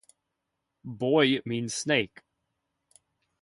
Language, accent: English, United States English